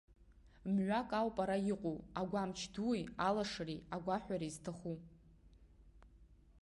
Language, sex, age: Abkhazian, female, 19-29